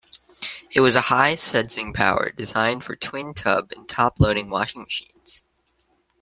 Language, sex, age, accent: English, male, under 19, United States English